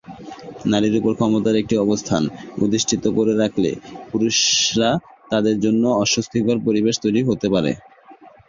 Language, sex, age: Bengali, male, 19-29